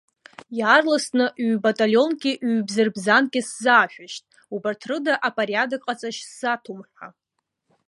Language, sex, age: Abkhazian, female, 19-29